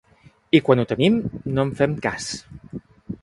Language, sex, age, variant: Catalan, male, 30-39, Central